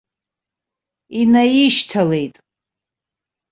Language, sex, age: Abkhazian, female, 40-49